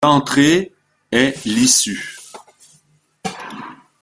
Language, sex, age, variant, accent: French, male, 60-69, Français d'Amérique du Nord, Français du Canada